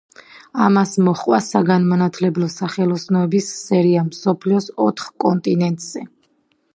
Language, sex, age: Georgian, female, 30-39